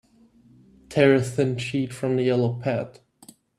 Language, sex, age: English, male, 19-29